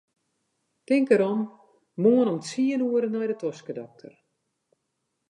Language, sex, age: Western Frisian, female, 60-69